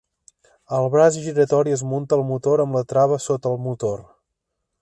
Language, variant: Catalan, Central